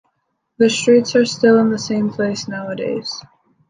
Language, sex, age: English, female, under 19